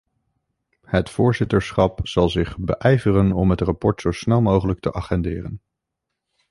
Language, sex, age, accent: Dutch, male, 19-29, Nederlands Nederlands